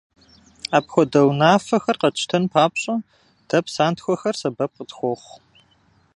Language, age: Kabardian, 40-49